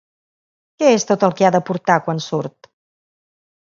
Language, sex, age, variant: Catalan, female, 40-49, Central